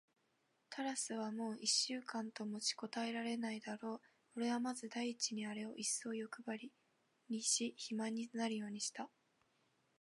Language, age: Japanese, 19-29